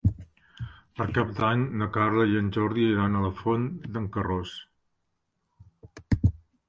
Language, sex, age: Catalan, male, 40-49